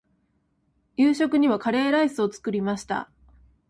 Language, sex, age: Japanese, female, 19-29